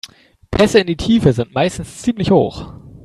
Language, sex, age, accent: German, male, 19-29, Deutschland Deutsch